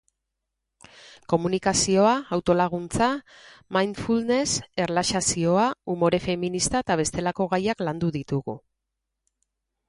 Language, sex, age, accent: Basque, female, 40-49, Mendebalekoa (Araba, Bizkaia, Gipuzkoako mendebaleko herri batzuk)